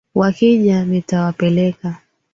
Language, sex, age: Swahili, female, 19-29